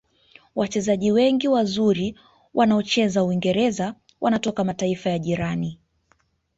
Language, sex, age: Swahili, female, 19-29